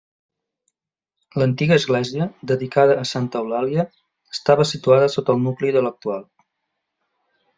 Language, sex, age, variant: Catalan, male, 40-49, Septentrional